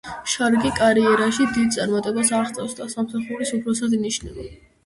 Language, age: Georgian, under 19